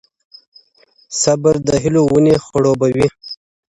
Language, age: Pashto, 19-29